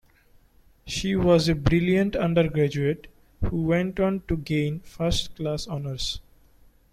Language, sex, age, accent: English, male, 19-29, India and South Asia (India, Pakistan, Sri Lanka)